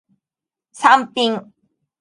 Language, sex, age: Japanese, female, 40-49